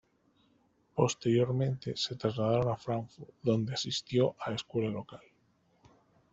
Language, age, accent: Spanish, 40-49, España: Centro-Sur peninsular (Madrid, Toledo, Castilla-La Mancha)